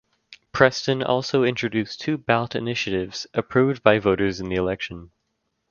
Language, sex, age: English, male, under 19